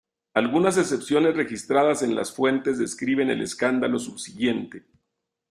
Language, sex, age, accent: Spanish, male, 50-59, México